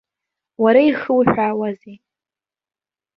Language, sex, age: Abkhazian, female, 19-29